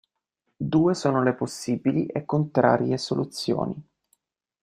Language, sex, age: Italian, male, 19-29